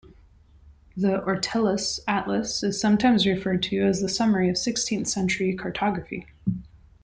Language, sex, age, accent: English, female, 30-39, United States English